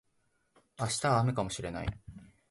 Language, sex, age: Japanese, male, 19-29